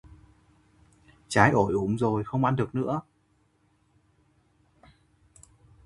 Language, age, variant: Vietnamese, 19-29, Hà Nội